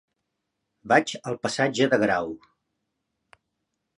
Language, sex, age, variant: Catalan, male, 60-69, Central